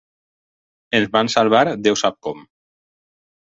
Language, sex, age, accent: Catalan, male, 40-49, valencià